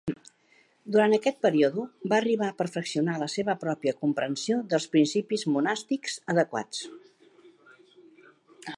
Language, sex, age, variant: Catalan, female, 70-79, Central